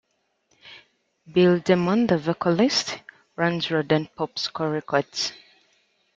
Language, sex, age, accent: English, female, 19-29, England English